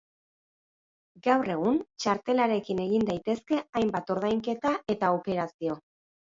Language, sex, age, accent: Basque, female, 30-39, Batua